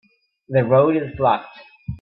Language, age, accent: English, 19-29, United States English